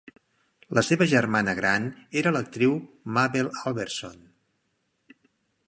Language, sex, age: Catalan, male, 50-59